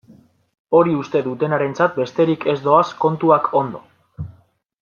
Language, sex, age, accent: Basque, male, 19-29, Mendebalekoa (Araba, Bizkaia, Gipuzkoako mendebaleko herri batzuk)